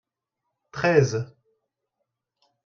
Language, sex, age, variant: French, male, 40-49, Français de métropole